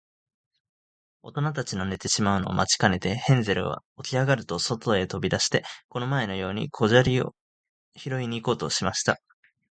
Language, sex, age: Japanese, male, 19-29